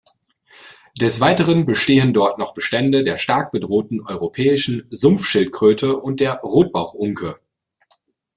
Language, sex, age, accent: German, male, 40-49, Deutschland Deutsch